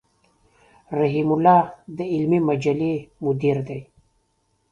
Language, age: Pashto, 40-49